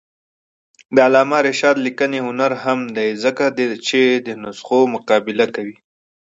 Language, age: Pashto, 19-29